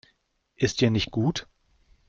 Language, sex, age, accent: German, male, 40-49, Deutschland Deutsch